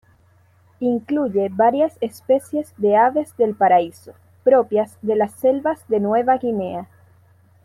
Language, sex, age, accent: Spanish, female, 19-29, Caribe: Cuba, Venezuela, Puerto Rico, República Dominicana, Panamá, Colombia caribeña, México caribeño, Costa del golfo de México